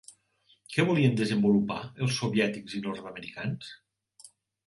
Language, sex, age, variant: Catalan, male, 50-59, Nord-Occidental